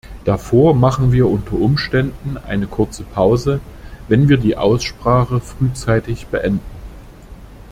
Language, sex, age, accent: German, male, 40-49, Deutschland Deutsch